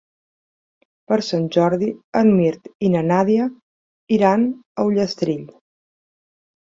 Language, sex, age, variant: Catalan, female, 40-49, Central